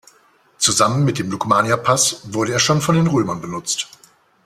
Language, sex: German, male